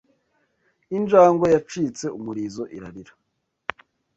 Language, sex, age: Kinyarwanda, male, 19-29